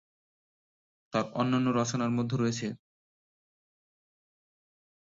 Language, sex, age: Bengali, male, 19-29